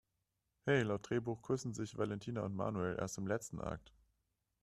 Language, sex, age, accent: German, male, 19-29, Deutschland Deutsch